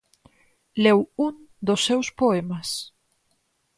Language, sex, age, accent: Galician, female, 30-39, Atlántico (seseo e gheada)